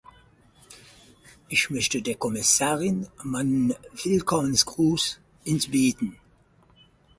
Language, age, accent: German, 50-59, Deutschland Deutsch